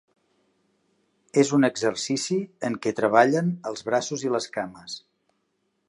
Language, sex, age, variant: Catalan, male, 50-59, Central